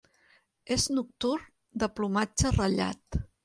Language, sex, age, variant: Catalan, female, 40-49, Central